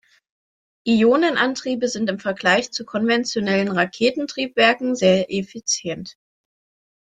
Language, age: German, 19-29